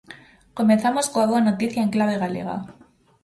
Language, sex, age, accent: Galician, female, 19-29, Normativo (estándar)